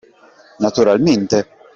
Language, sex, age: Italian, male, 19-29